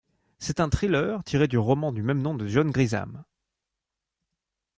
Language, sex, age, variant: French, male, 19-29, Français de métropole